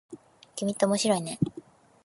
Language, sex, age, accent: Japanese, female, 19-29, 標準語